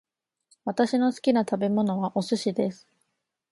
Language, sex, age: Japanese, female, 19-29